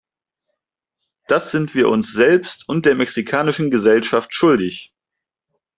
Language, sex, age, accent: German, male, 19-29, Deutschland Deutsch